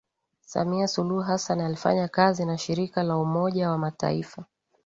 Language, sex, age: Swahili, female, 30-39